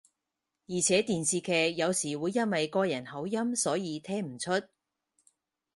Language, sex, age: Cantonese, female, 30-39